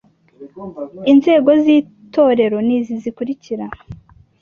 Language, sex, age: Kinyarwanda, male, 19-29